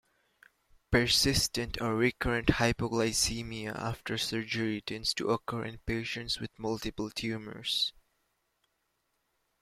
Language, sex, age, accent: English, male, 19-29, West Indies and Bermuda (Bahamas, Bermuda, Jamaica, Trinidad)